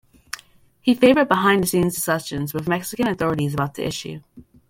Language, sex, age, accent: English, female, under 19, United States English